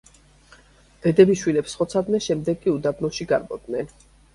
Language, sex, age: Georgian, female, 50-59